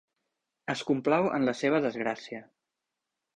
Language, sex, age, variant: Catalan, male, 19-29, Central